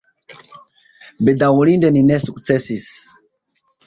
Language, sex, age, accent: Esperanto, male, 30-39, Internacia